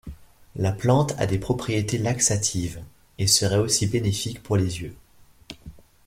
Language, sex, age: French, male, 40-49